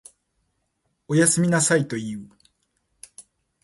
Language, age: Japanese, 40-49